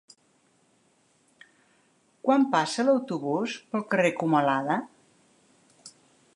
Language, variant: Catalan, Central